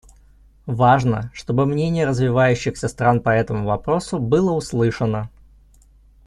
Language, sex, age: Russian, male, 30-39